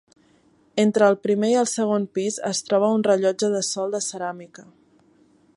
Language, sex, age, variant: Catalan, female, 19-29, Central